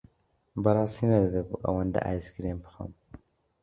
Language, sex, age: Central Kurdish, male, 19-29